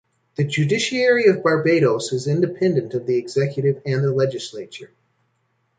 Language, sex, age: English, male, 40-49